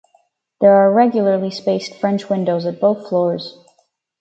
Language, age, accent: English, 19-29, Canadian English